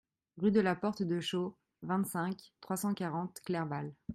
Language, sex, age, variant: French, female, 19-29, Français de métropole